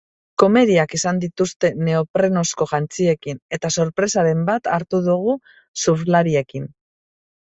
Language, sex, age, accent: Basque, female, 50-59, Mendebalekoa (Araba, Bizkaia, Gipuzkoako mendebaleko herri batzuk)